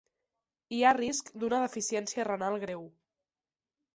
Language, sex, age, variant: Catalan, female, 19-29, Central